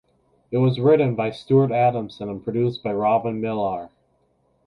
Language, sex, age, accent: English, male, under 19, United States English